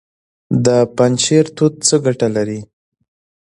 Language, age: Pashto, 19-29